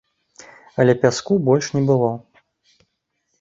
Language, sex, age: Belarusian, male, 30-39